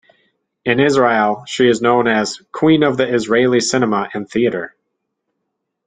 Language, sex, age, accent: English, male, 30-39, United States English